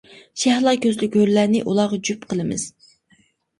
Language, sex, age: Uyghur, female, 19-29